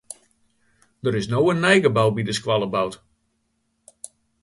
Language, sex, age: Western Frisian, male, 50-59